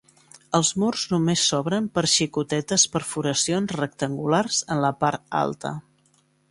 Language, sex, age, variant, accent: Catalan, female, 50-59, Central, central